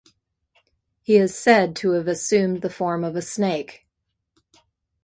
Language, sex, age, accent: English, female, 60-69, United States English